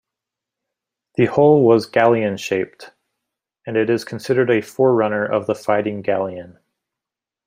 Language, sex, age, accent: English, male, 30-39, United States English